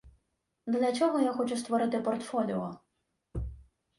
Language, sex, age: Ukrainian, female, 30-39